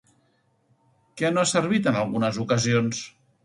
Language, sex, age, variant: Catalan, male, 40-49, Central